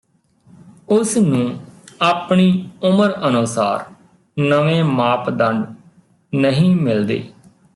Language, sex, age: Punjabi, male, 30-39